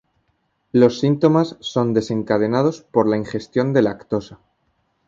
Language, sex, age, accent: Spanish, male, 19-29, España: Centro-Sur peninsular (Madrid, Toledo, Castilla-La Mancha)